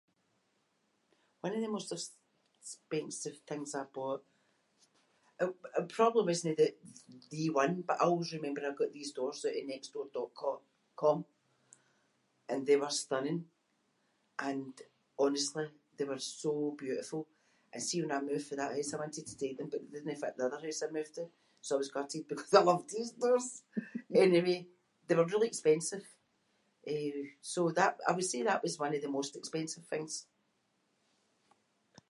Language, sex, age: Scots, female, 60-69